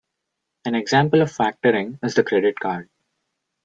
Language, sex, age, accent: English, male, 19-29, India and South Asia (India, Pakistan, Sri Lanka)